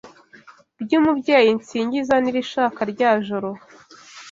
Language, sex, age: Kinyarwanda, female, 19-29